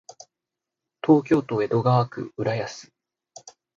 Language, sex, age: Japanese, male, 19-29